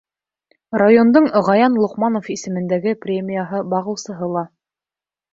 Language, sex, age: Bashkir, female, 19-29